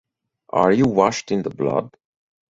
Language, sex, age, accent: English, male, 40-49, United States English